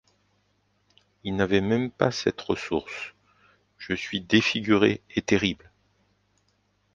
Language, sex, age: French, male, 50-59